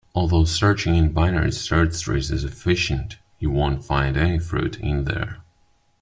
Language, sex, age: English, male, 19-29